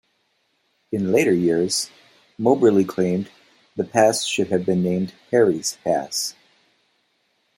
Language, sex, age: English, male, 50-59